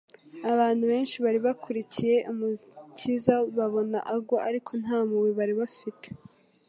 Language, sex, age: Kinyarwanda, female, 19-29